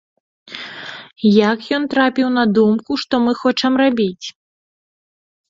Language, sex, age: Belarusian, female, 30-39